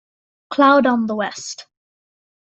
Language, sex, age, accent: English, female, 19-29, England English